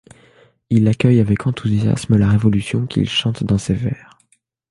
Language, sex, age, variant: French, male, under 19, Français de métropole